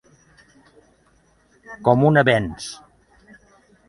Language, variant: Catalan, Central